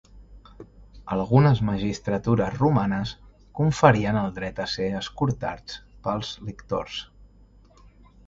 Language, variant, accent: Catalan, Central, central